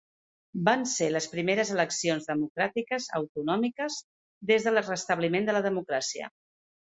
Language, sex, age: Catalan, female, 40-49